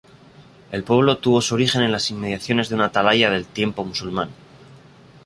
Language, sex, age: Spanish, male, 19-29